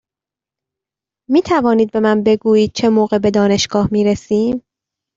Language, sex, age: Persian, female, 19-29